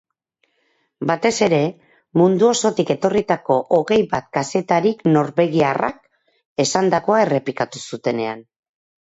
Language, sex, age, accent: Basque, female, 50-59, Mendebalekoa (Araba, Bizkaia, Gipuzkoako mendebaleko herri batzuk)